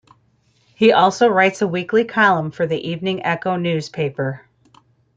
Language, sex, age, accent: English, female, 40-49, United States English